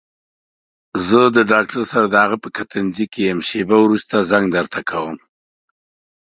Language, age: Pashto, 50-59